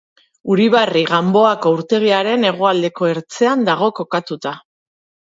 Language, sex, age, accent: Basque, female, 40-49, Mendebalekoa (Araba, Bizkaia, Gipuzkoako mendebaleko herri batzuk)